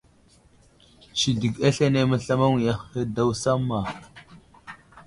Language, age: Wuzlam, 19-29